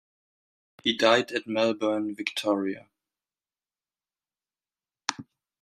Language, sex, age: English, male, under 19